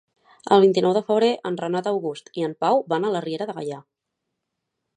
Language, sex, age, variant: Catalan, female, 19-29, Central